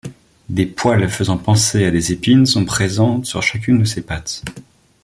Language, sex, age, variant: French, male, 19-29, Français de métropole